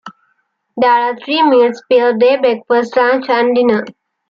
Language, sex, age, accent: English, female, 19-29, United States English